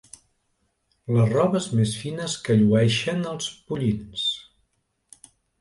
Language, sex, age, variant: Catalan, male, 60-69, Central